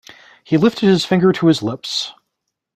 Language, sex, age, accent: English, male, 40-49, United States English